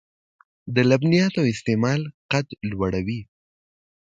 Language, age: Pashto, 19-29